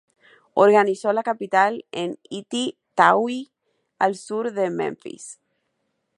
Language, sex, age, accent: Spanish, male, under 19, Caribe: Cuba, Venezuela, Puerto Rico, República Dominicana, Panamá, Colombia caribeña, México caribeño, Costa del golfo de México